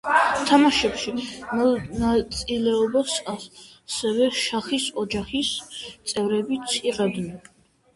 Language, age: Georgian, 19-29